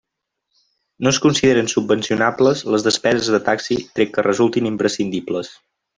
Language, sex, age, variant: Catalan, male, 19-29, Central